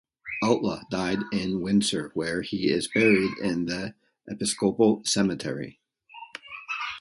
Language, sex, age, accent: English, male, 40-49, United States English